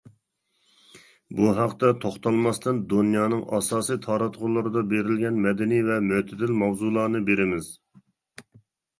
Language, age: Uyghur, 40-49